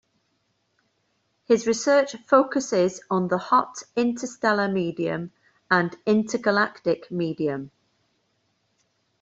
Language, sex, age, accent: English, female, 40-49, Welsh English